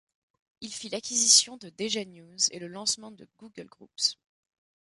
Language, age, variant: French, 19-29, Français de métropole